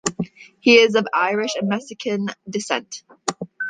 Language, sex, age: English, female, under 19